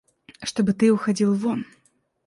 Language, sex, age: Russian, female, 19-29